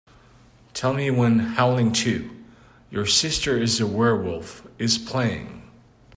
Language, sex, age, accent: English, male, 40-49, United States English